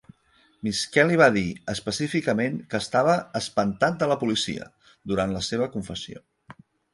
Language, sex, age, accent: Catalan, male, 40-49, Català central